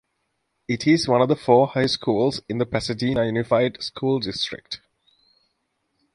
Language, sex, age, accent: English, male, 19-29, United States English